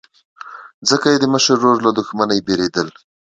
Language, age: Pashto, 19-29